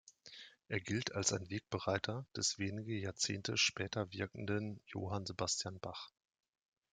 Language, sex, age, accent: German, male, 30-39, Deutschland Deutsch